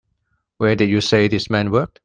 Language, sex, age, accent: English, male, 40-49, Hong Kong English